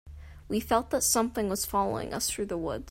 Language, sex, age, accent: English, female, 19-29, United States English